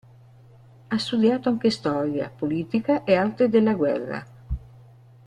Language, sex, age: Italian, female, 70-79